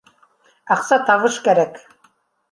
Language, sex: Bashkir, female